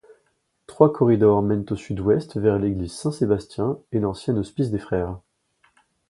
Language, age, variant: French, 40-49, Français de métropole